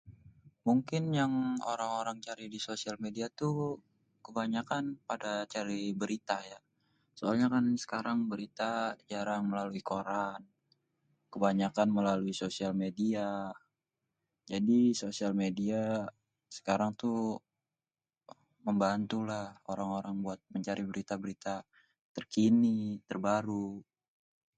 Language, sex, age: Betawi, male, 19-29